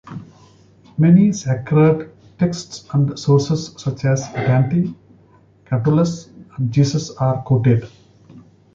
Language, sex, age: English, male, 40-49